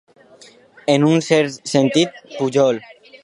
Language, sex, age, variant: Catalan, male, under 19, Alacantí